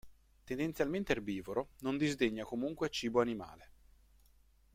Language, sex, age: Italian, male, 40-49